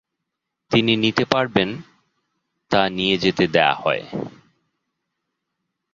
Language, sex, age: Bengali, male, 40-49